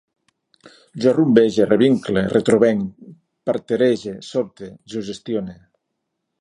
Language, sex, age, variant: Catalan, male, 50-59, Nord-Occidental